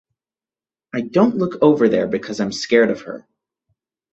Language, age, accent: English, 19-29, United States English